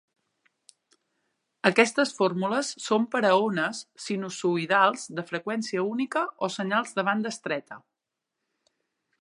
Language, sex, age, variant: Catalan, female, 30-39, Central